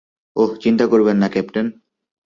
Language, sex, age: Bengali, male, 19-29